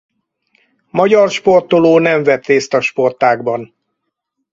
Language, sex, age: Hungarian, male, 60-69